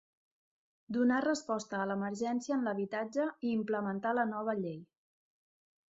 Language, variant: Catalan, Central